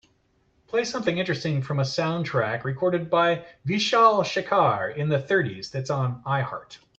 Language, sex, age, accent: English, male, 40-49, United States English